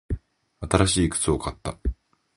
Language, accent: Japanese, 日本人